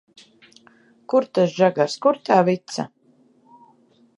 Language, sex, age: Latvian, female, 40-49